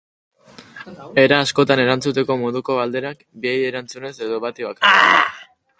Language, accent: Basque, Mendebalekoa (Araba, Bizkaia, Gipuzkoako mendebaleko herri batzuk)